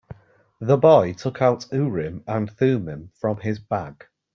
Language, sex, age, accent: English, male, 30-39, England English